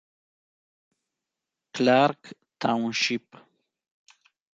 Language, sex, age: Italian, male, 30-39